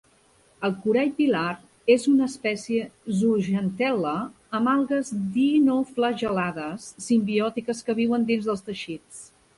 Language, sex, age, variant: Catalan, female, 40-49, Central